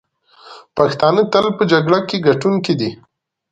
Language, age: Pashto, 19-29